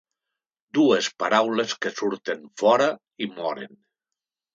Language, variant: Catalan, Nord-Occidental